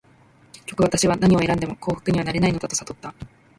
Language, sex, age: Japanese, female, 19-29